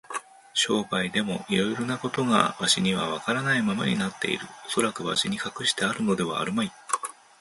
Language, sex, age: Japanese, male, 50-59